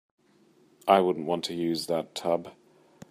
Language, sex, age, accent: English, male, 40-49, England English